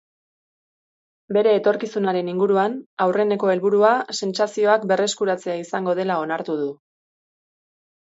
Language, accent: Basque, Erdialdekoa edo Nafarra (Gipuzkoa, Nafarroa)